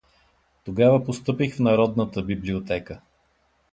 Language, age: Bulgarian, 60-69